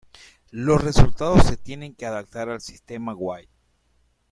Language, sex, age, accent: Spanish, male, 40-49, Caribe: Cuba, Venezuela, Puerto Rico, República Dominicana, Panamá, Colombia caribeña, México caribeño, Costa del golfo de México